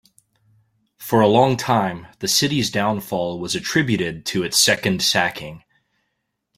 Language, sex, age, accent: English, male, 30-39, United States English